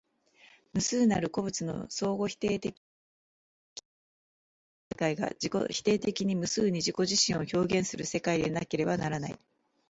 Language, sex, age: Japanese, female, 40-49